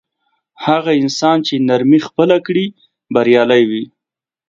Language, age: Pashto, 30-39